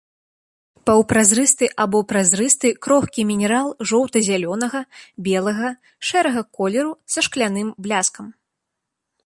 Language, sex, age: Belarusian, female, 19-29